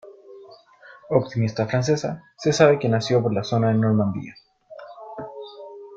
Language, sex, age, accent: Spanish, male, under 19, Chileno: Chile, Cuyo